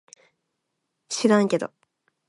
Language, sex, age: Japanese, female, 19-29